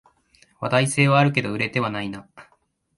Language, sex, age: Japanese, male, 19-29